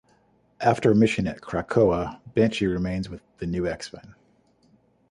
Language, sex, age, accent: English, male, 40-49, United States English